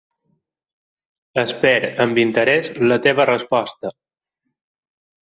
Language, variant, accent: Catalan, Balear, balear